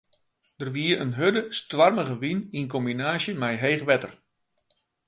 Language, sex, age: Western Frisian, male, 50-59